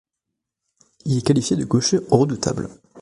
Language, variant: French, Français de métropole